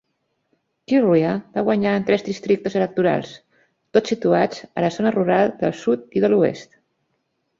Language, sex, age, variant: Catalan, female, 50-59, Nord-Occidental